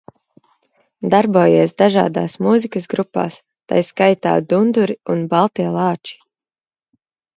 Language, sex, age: Latvian, female, 30-39